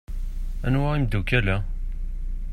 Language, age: Kabyle, 30-39